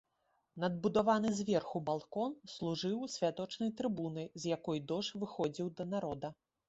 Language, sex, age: Belarusian, female, 30-39